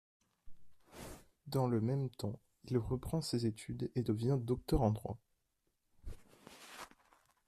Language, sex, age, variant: French, male, under 19, Français de métropole